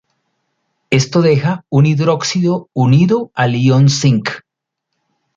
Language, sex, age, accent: Spanish, male, 50-59, Andino-Pacífico: Colombia, Perú, Ecuador, oeste de Bolivia y Venezuela andina